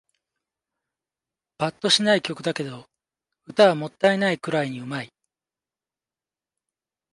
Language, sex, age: Japanese, male, 50-59